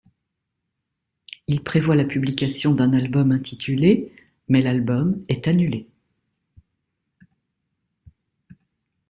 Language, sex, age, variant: French, female, 50-59, Français de métropole